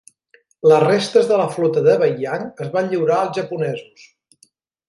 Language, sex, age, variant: Catalan, male, 40-49, Central